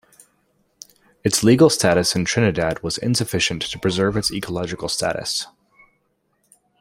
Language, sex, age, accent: English, male, 30-39, United States English